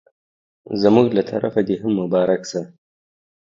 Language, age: Pashto, 30-39